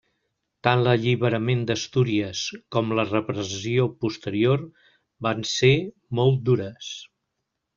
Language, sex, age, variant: Catalan, male, 60-69, Central